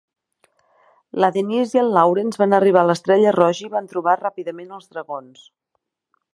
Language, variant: Catalan, Nord-Occidental